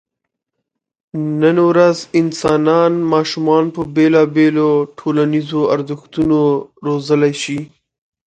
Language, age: Pashto, 19-29